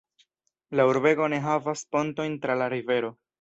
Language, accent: Esperanto, Internacia